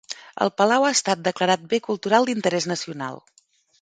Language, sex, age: Catalan, female, 40-49